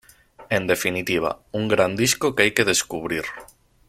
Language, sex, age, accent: Spanish, male, 19-29, España: Centro-Sur peninsular (Madrid, Toledo, Castilla-La Mancha)